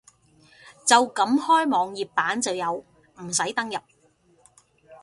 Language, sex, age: Cantonese, female, 50-59